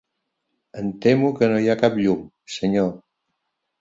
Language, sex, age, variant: Catalan, male, 60-69, Central